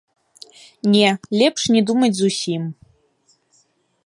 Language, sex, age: Belarusian, female, 19-29